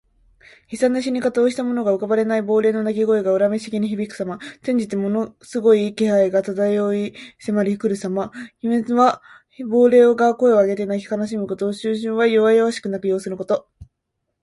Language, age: Japanese, 19-29